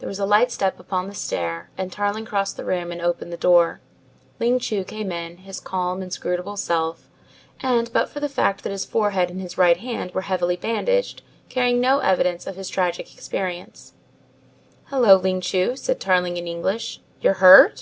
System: none